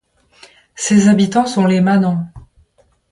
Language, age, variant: French, 30-39, Français de métropole